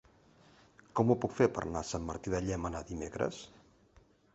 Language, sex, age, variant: Catalan, male, 50-59, Central